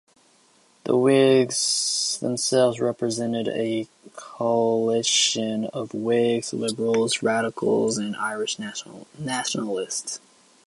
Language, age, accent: English, under 19, United States English